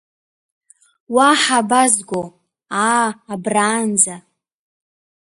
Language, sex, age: Abkhazian, female, 19-29